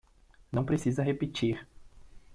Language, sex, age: Portuguese, male, 30-39